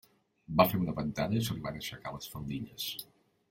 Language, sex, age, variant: Catalan, male, 50-59, Central